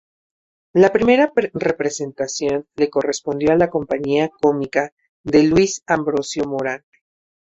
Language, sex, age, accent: Spanish, male, 19-29, México